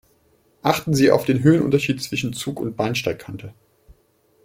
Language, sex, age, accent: German, male, 40-49, Deutschland Deutsch